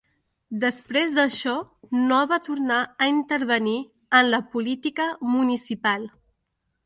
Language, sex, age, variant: Catalan, female, 50-59, Septentrional